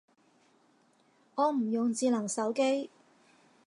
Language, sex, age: Cantonese, female, 40-49